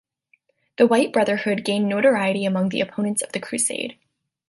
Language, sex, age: English, female, 19-29